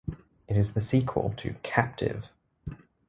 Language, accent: English, Australian English